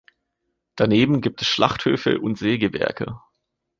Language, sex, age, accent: German, male, 19-29, Deutschland Deutsch